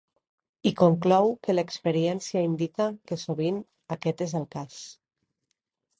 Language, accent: Catalan, valencià